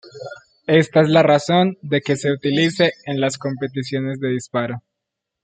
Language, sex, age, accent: Spanish, male, under 19, Caribe: Cuba, Venezuela, Puerto Rico, República Dominicana, Panamá, Colombia caribeña, México caribeño, Costa del golfo de México